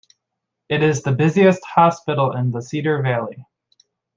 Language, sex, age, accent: English, male, 19-29, United States English